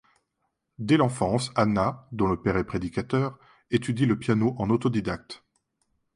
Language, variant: French, Français de métropole